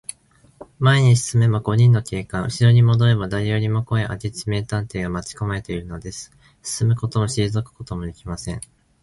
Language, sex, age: Japanese, male, 19-29